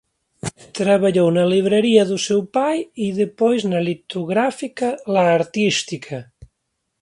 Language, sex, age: Galician, male, 40-49